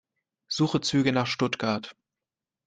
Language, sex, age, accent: German, male, 19-29, Deutschland Deutsch